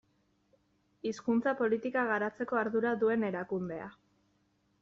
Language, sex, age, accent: Basque, female, 19-29, Mendebalekoa (Araba, Bizkaia, Gipuzkoako mendebaleko herri batzuk)